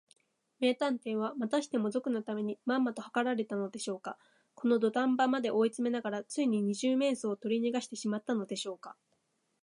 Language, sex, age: Japanese, female, 19-29